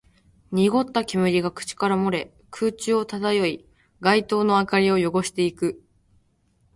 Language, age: Japanese, 19-29